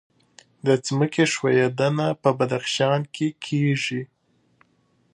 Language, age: Pashto, 30-39